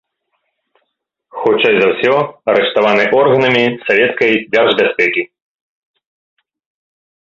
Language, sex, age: Belarusian, male, 19-29